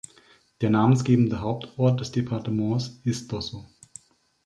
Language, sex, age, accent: German, male, 30-39, Deutschland Deutsch